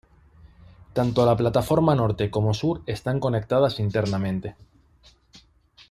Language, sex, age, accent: Spanish, male, 30-39, España: Norte peninsular (Asturias, Castilla y León, Cantabria, País Vasco, Navarra, Aragón, La Rioja, Guadalajara, Cuenca)